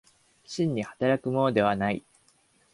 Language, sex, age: Japanese, male, under 19